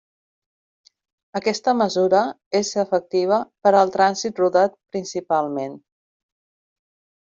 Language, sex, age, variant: Catalan, female, 40-49, Central